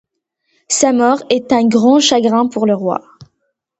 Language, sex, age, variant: French, female, under 19, Français du nord de l'Afrique